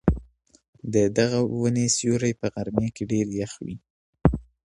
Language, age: Pashto, under 19